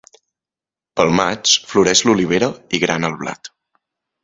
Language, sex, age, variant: Catalan, male, 19-29, Central